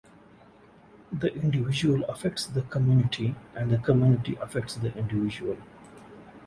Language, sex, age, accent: English, male, 30-39, India and South Asia (India, Pakistan, Sri Lanka)